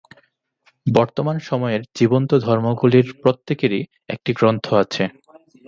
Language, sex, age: Bengali, male, 19-29